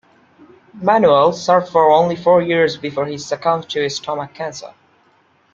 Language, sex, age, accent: English, male, 19-29, India and South Asia (India, Pakistan, Sri Lanka)